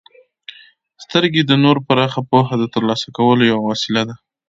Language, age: Pashto, 19-29